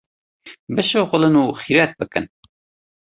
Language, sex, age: Kurdish, male, 40-49